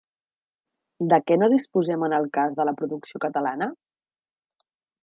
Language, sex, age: Catalan, female, 30-39